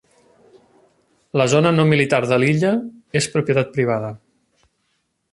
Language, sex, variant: Catalan, male, Central